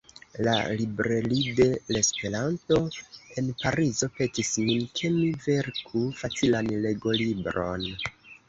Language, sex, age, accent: Esperanto, female, 19-29, Internacia